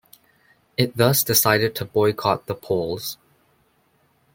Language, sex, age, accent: English, male, under 19, Canadian English